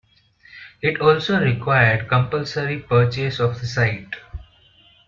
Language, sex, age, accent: English, male, 19-29, India and South Asia (India, Pakistan, Sri Lanka)